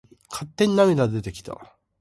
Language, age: Japanese, under 19